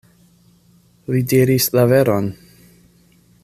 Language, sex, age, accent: Esperanto, male, 30-39, Internacia